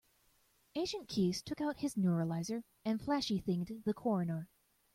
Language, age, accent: English, 30-39, United States English